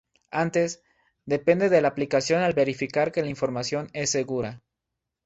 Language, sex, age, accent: Spanish, male, 19-29, México